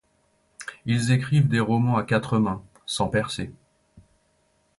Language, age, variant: French, 40-49, Français des départements et régions d'outre-mer